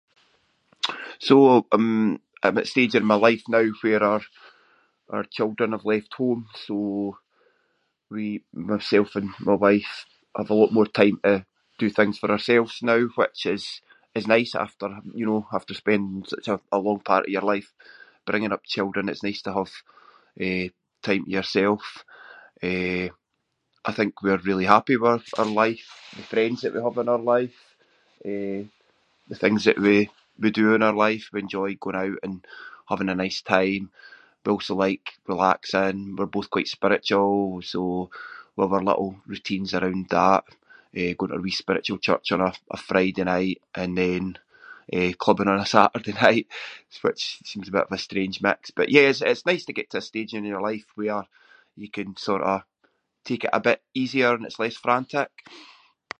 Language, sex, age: Scots, male, 40-49